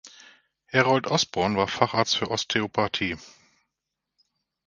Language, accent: German, Deutschland Deutsch